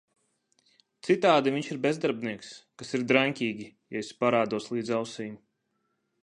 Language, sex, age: Latvian, male, 30-39